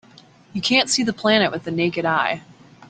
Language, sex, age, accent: English, female, 19-29, United States English